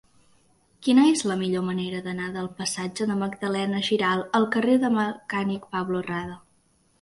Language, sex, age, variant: Catalan, female, under 19, Central